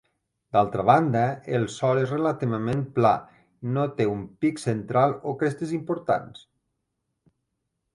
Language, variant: Catalan, Nord-Occidental